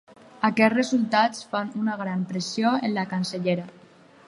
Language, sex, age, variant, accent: Catalan, female, under 19, Alacantí, valencià